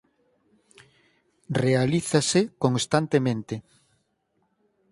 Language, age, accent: Galician, 50-59, Normativo (estándar)